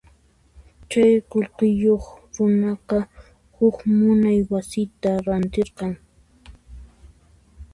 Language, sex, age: Puno Quechua, female, 19-29